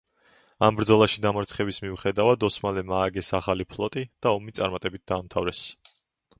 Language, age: Georgian, under 19